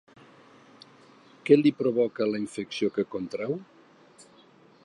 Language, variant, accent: Catalan, Nord-Occidental, nord-occidental